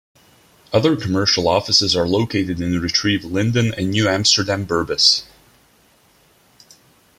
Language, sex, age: English, male, 19-29